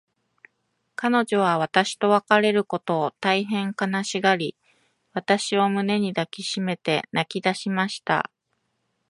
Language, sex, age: Japanese, female, 30-39